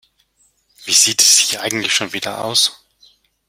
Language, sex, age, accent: German, male, 50-59, Deutschland Deutsch